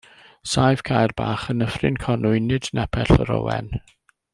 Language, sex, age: Welsh, male, 50-59